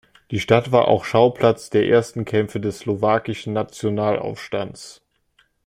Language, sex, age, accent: German, male, under 19, Deutschland Deutsch